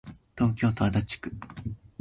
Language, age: Japanese, under 19